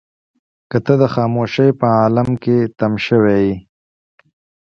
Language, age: Pashto, 19-29